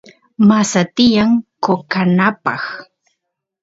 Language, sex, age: Santiago del Estero Quichua, female, 30-39